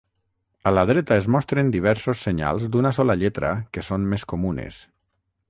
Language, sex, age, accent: Catalan, male, 40-49, valencià